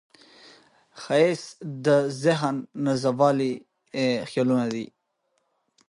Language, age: Pashto, 19-29